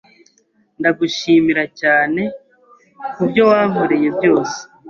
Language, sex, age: Kinyarwanda, male, 30-39